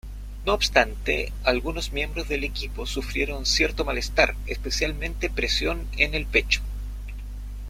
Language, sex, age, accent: Spanish, male, 30-39, Chileno: Chile, Cuyo